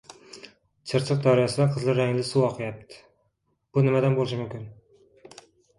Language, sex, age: Uzbek, male, 30-39